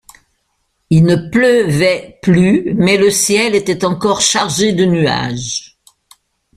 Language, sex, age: French, female, 70-79